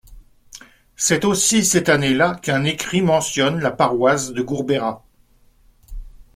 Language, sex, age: French, male, 60-69